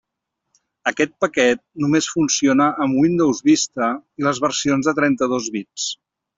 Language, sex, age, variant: Catalan, male, 50-59, Central